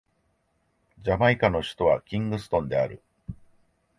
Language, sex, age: Japanese, male, 50-59